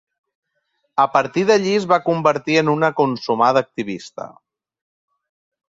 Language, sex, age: Catalan, male, 40-49